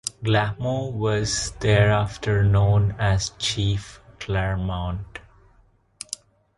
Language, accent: English, India and South Asia (India, Pakistan, Sri Lanka)